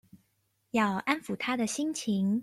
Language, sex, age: Chinese, female, 19-29